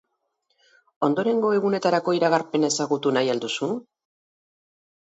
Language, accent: Basque, Mendebalekoa (Araba, Bizkaia, Gipuzkoako mendebaleko herri batzuk)